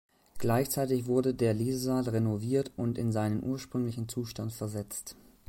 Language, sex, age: German, male, 19-29